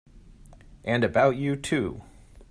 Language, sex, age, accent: English, male, 30-39, United States English